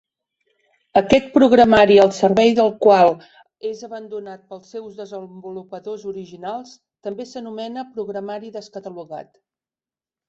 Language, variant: Catalan, Central